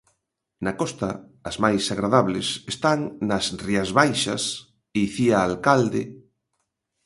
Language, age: Galician, 50-59